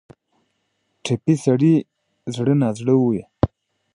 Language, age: Pashto, 19-29